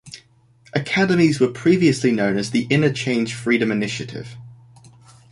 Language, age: English, 19-29